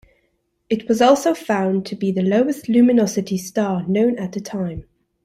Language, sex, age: English, male, 19-29